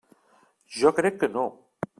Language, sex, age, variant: Catalan, male, 50-59, Central